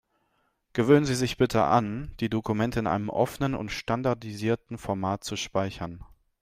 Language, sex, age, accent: German, male, 19-29, Deutschland Deutsch